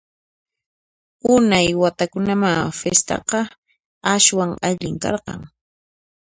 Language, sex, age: Puno Quechua, female, 30-39